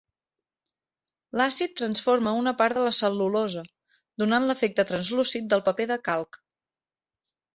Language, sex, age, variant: Catalan, male, 30-39, Central